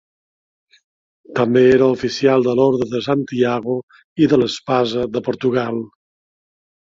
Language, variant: Catalan, Balear